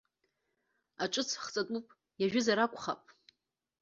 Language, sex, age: Abkhazian, female, 30-39